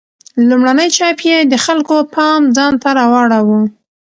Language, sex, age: Pashto, female, 30-39